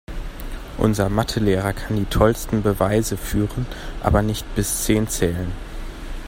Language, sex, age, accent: German, male, 30-39, Deutschland Deutsch